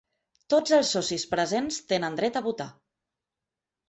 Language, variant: Catalan, Central